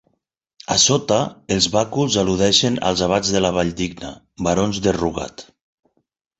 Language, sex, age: Catalan, male, 40-49